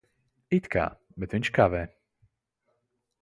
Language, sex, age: Latvian, male, 19-29